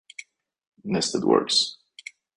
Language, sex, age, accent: English, male, 30-39, United States English